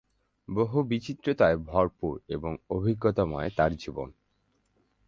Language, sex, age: Bengali, male, 19-29